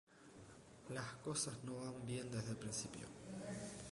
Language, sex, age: Spanish, male, 19-29